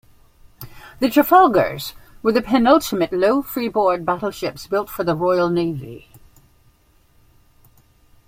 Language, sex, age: English, female, 60-69